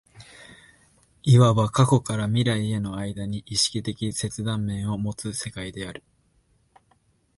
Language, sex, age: Japanese, male, 19-29